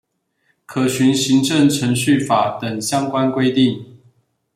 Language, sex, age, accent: Chinese, male, 30-39, 出生地：彰化縣